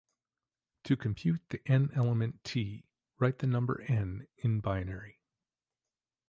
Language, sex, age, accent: English, male, 40-49, United States English